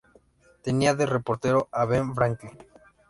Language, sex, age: Spanish, male, 19-29